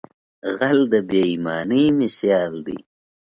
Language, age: Pashto, 19-29